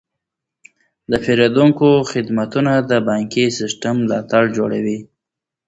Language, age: Pashto, 19-29